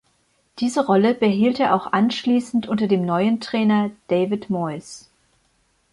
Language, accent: German, Deutschland Deutsch